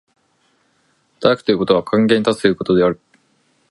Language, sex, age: Japanese, male, 19-29